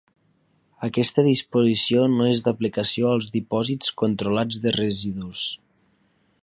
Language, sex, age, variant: Catalan, male, 19-29, Nord-Occidental